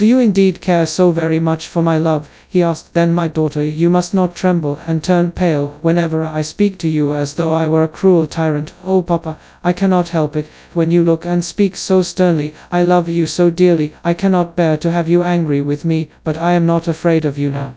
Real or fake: fake